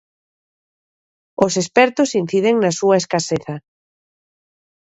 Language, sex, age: Galician, female, 30-39